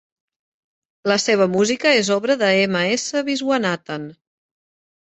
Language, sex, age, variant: Catalan, female, 30-39, Central